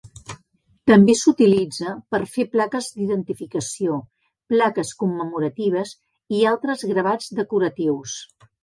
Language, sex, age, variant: Catalan, female, 50-59, Central